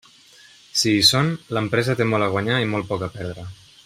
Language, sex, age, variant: Catalan, male, 30-39, Central